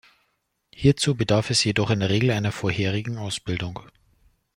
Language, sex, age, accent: German, male, 19-29, Deutschland Deutsch